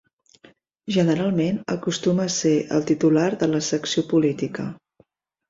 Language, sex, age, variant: Catalan, female, 40-49, Central